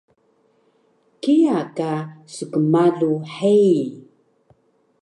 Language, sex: Taroko, female